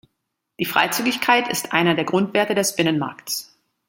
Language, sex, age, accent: German, female, 40-49, Deutschland Deutsch